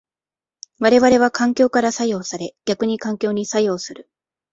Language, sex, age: Japanese, female, 19-29